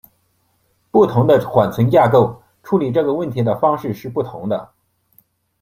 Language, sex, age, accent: Chinese, male, 40-49, 出生地：山东省